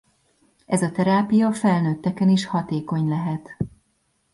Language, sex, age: Hungarian, female, 40-49